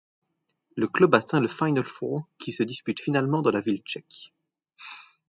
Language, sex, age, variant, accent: French, male, 30-39, Français d'Europe, Français de Belgique